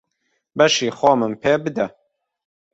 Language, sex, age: Central Kurdish, male, 30-39